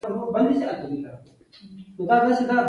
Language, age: Pashto, under 19